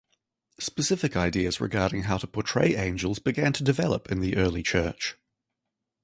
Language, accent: English, New Zealand English